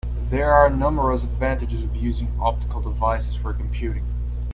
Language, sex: English, male